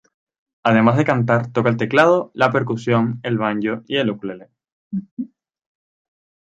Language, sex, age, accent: Spanish, male, 19-29, España: Islas Canarias